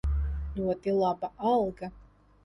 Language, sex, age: Latvian, female, 30-39